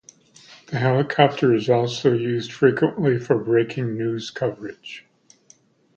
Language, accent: English, United States English